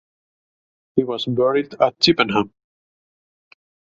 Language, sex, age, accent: English, male, 30-39, England English